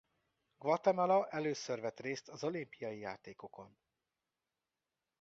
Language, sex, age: Hungarian, male, 40-49